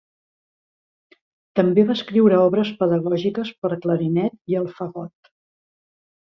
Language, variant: Catalan, Central